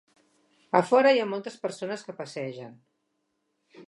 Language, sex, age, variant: Catalan, female, 60-69, Central